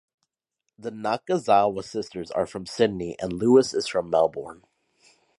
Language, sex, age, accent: English, male, under 19, United States English